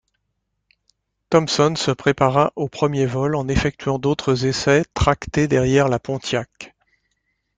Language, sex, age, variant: French, male, 60-69, Français de métropole